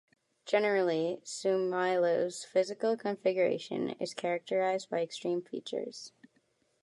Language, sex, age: English, female, under 19